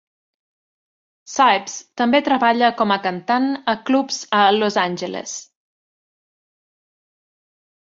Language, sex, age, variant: Catalan, female, 40-49, Central